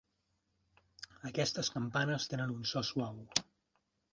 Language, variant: Catalan, Central